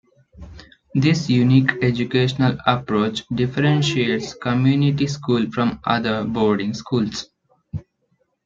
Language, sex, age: English, male, 19-29